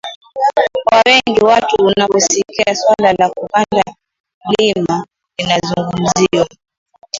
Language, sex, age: Swahili, female, 19-29